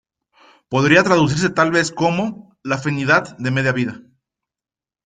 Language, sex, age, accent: Spanish, male, 40-49, México